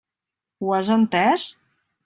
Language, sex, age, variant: Catalan, female, 19-29, Central